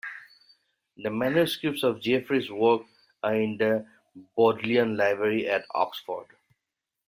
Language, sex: English, male